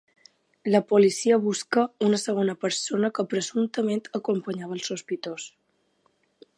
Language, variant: Catalan, Balear